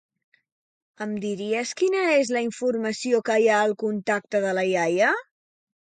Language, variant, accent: Catalan, Central, central; septentrional